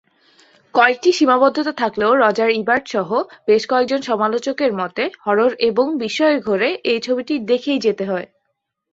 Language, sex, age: Bengali, female, 19-29